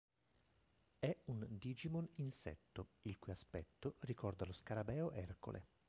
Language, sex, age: Italian, male, 50-59